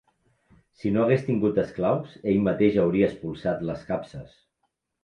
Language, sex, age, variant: Catalan, male, 50-59, Central